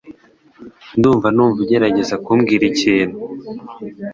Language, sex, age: Kinyarwanda, male, under 19